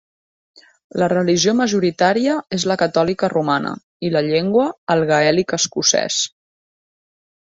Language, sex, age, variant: Catalan, female, 30-39, Central